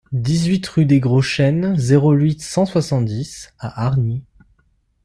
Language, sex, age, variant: French, male, 19-29, Français de métropole